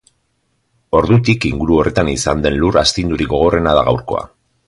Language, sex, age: Basque, male, 50-59